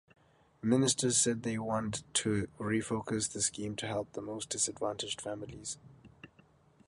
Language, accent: English, Southern African (South Africa, Zimbabwe, Namibia)